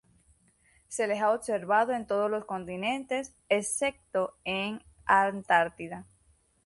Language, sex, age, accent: Spanish, female, 19-29, América central; Caribe: Cuba, Venezuela, Puerto Rico, República Dominicana, Panamá, Colombia caribeña, México caribeño, Costa del golfo de México